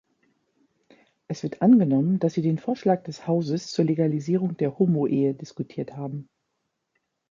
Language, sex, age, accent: German, female, 50-59, Deutschland Deutsch